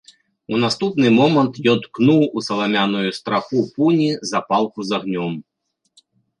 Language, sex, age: Belarusian, male, 40-49